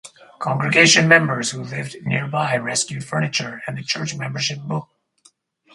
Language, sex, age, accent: English, male, 40-49, United States English